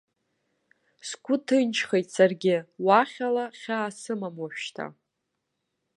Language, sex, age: Abkhazian, female, 19-29